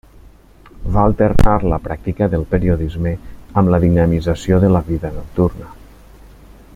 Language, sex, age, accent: Catalan, male, 40-49, valencià